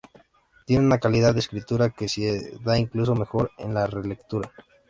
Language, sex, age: Spanish, male, 19-29